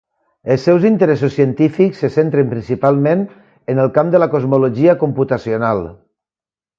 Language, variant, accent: Catalan, Valencià meridional, valencià